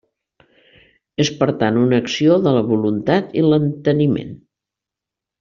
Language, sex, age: Catalan, female, 70-79